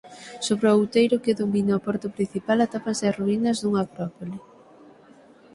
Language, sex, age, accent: Galician, female, 19-29, Atlántico (seseo e gheada); Normativo (estándar)